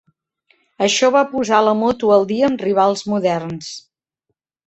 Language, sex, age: Catalan, female, 50-59